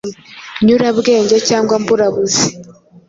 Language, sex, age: Kinyarwanda, female, 19-29